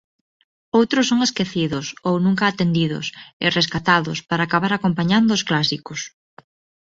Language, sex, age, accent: Galician, female, 19-29, Neofalante